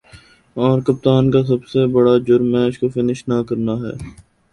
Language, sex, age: Urdu, male, 19-29